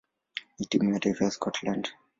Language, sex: Swahili, male